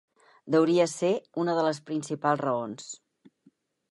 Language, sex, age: Catalan, female, 60-69